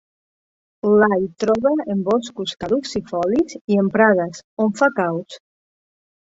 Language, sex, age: Catalan, female, 40-49